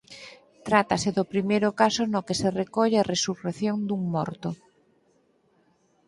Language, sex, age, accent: Galician, female, 50-59, Normativo (estándar)